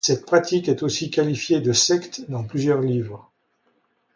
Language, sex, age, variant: French, male, 70-79, Français de métropole